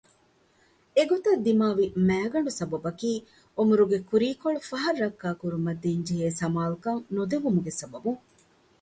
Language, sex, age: Divehi, female, 40-49